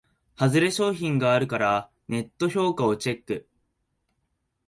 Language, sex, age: Japanese, male, 19-29